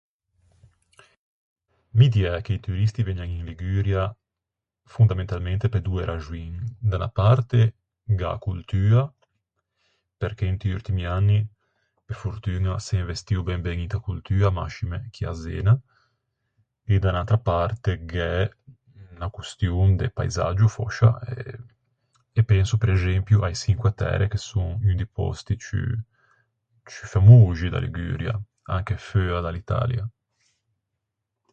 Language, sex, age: Ligurian, male, 30-39